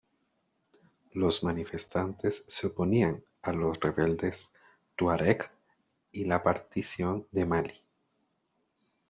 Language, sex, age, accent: Spanish, male, 30-39, América central